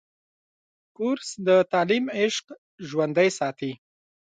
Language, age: Pashto, 19-29